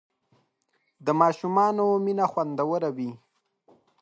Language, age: Pashto, 19-29